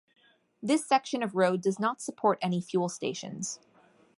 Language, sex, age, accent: English, female, 30-39, United States English